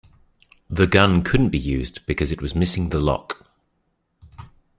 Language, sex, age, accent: English, male, 30-39, England English